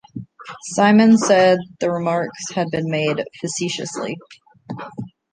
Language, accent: English, United States English